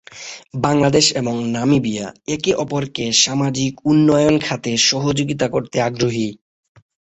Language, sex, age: Bengali, male, 19-29